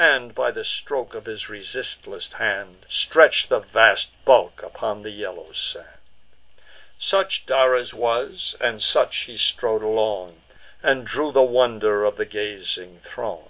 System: none